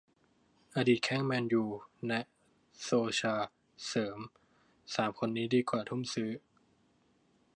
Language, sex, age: Thai, male, under 19